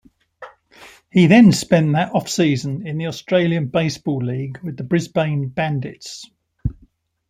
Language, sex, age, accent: English, male, 60-69, England English